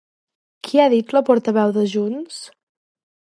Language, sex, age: Catalan, female, 19-29